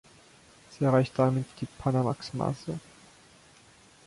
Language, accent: German, Deutschland Deutsch